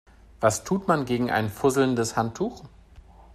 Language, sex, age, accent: German, male, 30-39, Deutschland Deutsch